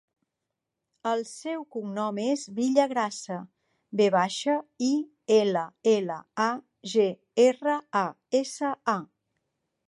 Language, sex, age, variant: Catalan, female, 40-49, Central